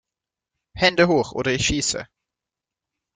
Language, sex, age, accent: German, male, 19-29, Schweizerdeutsch